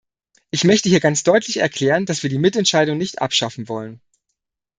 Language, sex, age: German, male, 30-39